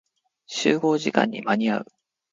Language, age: Japanese, 30-39